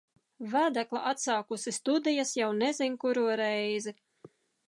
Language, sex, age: Latvian, female, 40-49